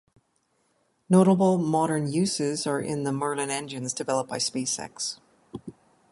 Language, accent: English, Canadian English